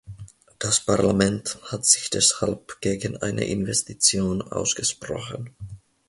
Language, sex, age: German, male, 30-39